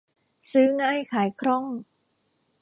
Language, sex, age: Thai, female, 50-59